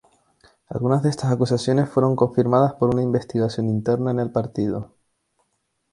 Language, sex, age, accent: Spanish, male, 19-29, España: Islas Canarias